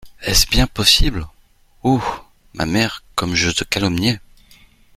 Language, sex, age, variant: French, male, 40-49, Français de métropole